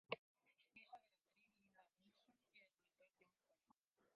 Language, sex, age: Spanish, female, 19-29